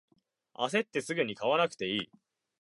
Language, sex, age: Japanese, male, 19-29